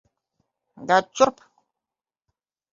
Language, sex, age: Latvian, female, 50-59